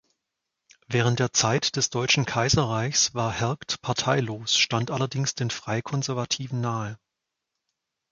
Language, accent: German, Deutschland Deutsch